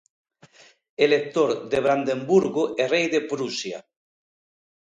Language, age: Galician, 40-49